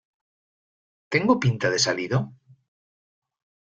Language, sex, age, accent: Spanish, male, 30-39, España: Norte peninsular (Asturias, Castilla y León, Cantabria, País Vasco, Navarra, Aragón, La Rioja, Guadalajara, Cuenca)